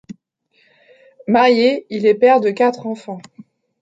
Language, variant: French, Français de métropole